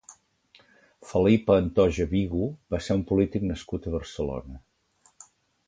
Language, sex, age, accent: Catalan, male, 60-69, Oriental